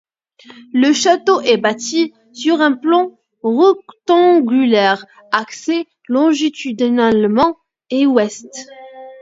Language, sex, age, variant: French, female, under 19, Français de métropole